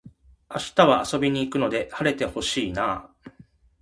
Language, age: Japanese, 50-59